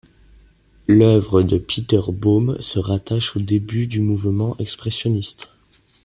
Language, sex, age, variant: French, male, under 19, Français de métropole